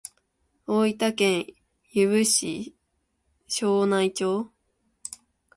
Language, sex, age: Japanese, female, under 19